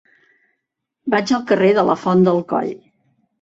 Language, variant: Catalan, Central